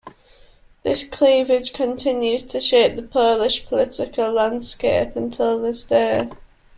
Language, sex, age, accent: English, female, 19-29, England English